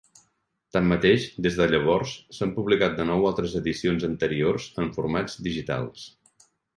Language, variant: Catalan, Central